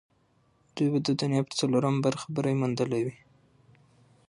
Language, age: Pashto, 19-29